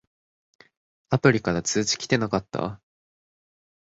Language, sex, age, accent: Japanese, male, under 19, 標準語